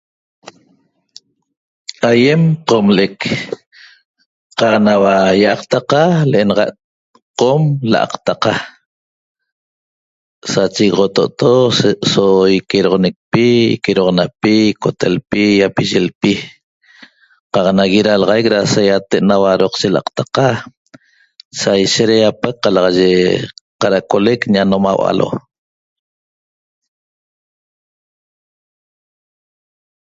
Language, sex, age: Toba, male, 60-69